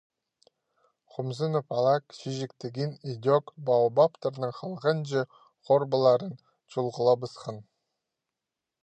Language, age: Khakas, 19-29